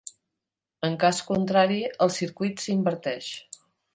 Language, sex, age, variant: Catalan, female, 50-59, Nord-Occidental